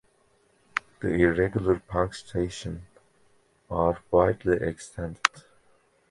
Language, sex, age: English, male, 19-29